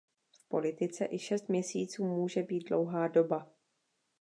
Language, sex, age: Czech, female, 19-29